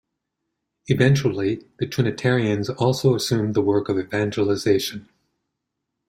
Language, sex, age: English, male, 60-69